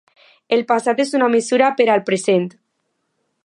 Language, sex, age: Catalan, female, under 19